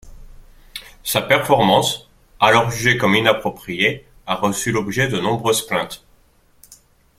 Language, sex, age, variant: French, male, 30-39, Français de métropole